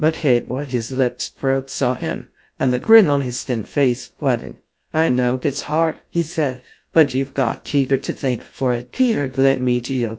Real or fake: fake